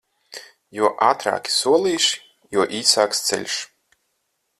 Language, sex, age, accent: Latvian, male, 30-39, Riga